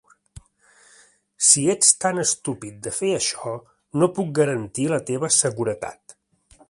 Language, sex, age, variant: Catalan, male, 60-69, Central